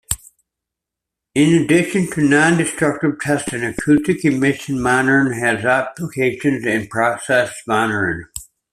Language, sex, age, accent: English, male, 50-59, United States English